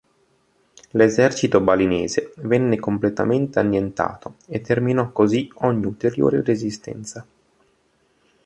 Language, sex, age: Italian, male, 19-29